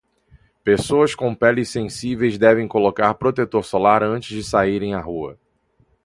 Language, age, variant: Portuguese, 30-39, Portuguese (Brasil)